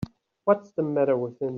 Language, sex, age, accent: English, male, 30-39, United States English